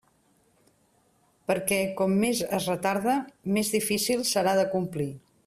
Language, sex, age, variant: Catalan, female, 50-59, Central